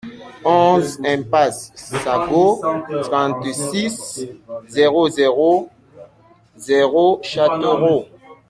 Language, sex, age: French, female, 30-39